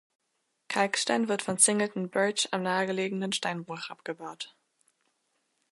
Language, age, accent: German, under 19, Deutschland Deutsch